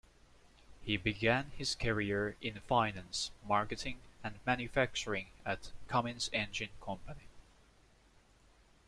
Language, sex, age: English, male, 19-29